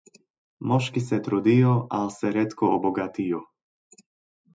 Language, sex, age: Slovenian, male, 19-29